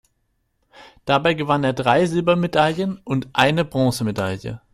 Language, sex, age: German, male, 19-29